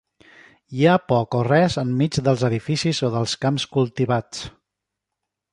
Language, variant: Catalan, Central